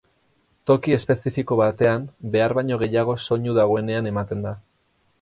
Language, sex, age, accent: Basque, male, 30-39, Erdialdekoa edo Nafarra (Gipuzkoa, Nafarroa)